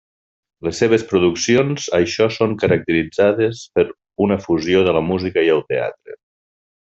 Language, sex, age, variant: Catalan, male, 40-49, Nord-Occidental